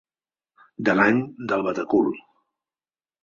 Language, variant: Catalan, Central